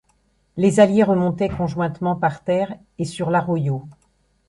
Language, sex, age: French, female, 50-59